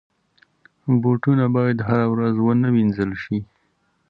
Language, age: Pashto, 30-39